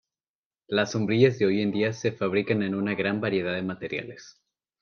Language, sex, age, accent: Spanish, male, 40-49, México